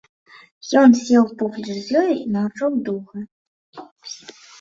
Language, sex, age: Belarusian, female, 30-39